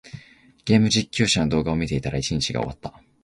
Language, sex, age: Japanese, male, 19-29